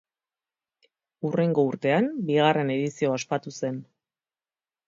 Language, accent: Basque, Erdialdekoa edo Nafarra (Gipuzkoa, Nafarroa)